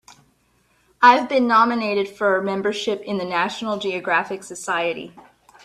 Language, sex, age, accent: English, female, 40-49, United States English